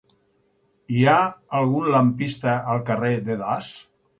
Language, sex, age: Catalan, male, 60-69